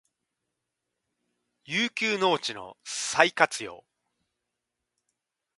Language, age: Japanese, 30-39